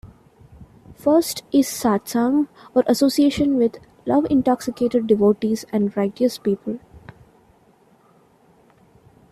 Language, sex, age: English, female, 19-29